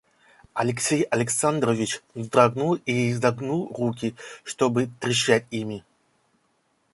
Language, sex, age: Russian, male, 19-29